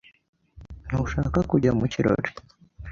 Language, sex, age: Kinyarwanda, male, under 19